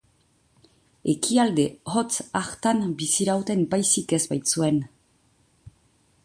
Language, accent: Basque, Nafar-lapurtarra edo Zuberotarra (Lapurdi, Nafarroa Beherea, Zuberoa)